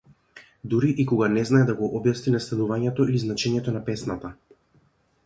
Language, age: Macedonian, 19-29